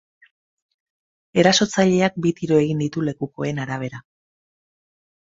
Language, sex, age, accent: Basque, female, 40-49, Erdialdekoa edo Nafarra (Gipuzkoa, Nafarroa)